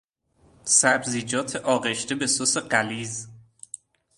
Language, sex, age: Persian, male, 19-29